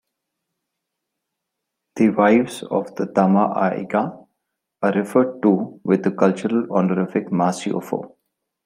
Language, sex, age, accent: English, male, 30-39, India and South Asia (India, Pakistan, Sri Lanka)